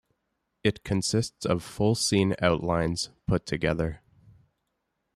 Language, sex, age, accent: English, male, 19-29, Canadian English